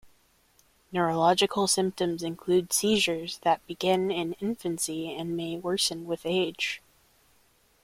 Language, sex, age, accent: English, male, 19-29, United States English